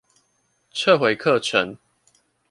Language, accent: Chinese, 出生地：臺北市